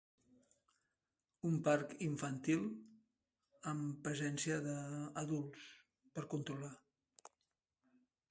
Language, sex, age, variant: Catalan, male, 60-69, Central